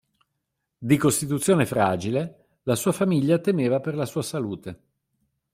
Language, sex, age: Italian, male, 50-59